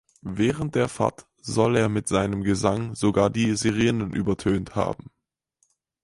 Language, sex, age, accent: German, male, under 19, Deutschland Deutsch